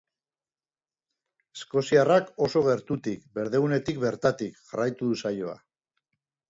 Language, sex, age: Basque, male, 40-49